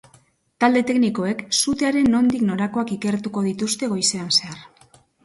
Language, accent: Basque, Mendebalekoa (Araba, Bizkaia, Gipuzkoako mendebaleko herri batzuk)